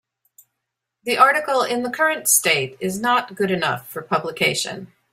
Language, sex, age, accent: English, male, 50-59, United States English